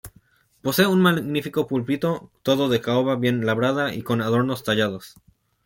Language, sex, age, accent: Spanish, male, under 19, México